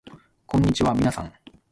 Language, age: Japanese, 30-39